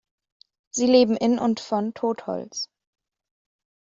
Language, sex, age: German, female, under 19